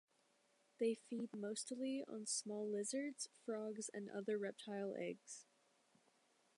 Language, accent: English, United States English